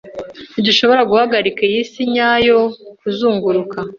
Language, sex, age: Kinyarwanda, female, 19-29